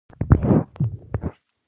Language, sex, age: Pashto, female, 30-39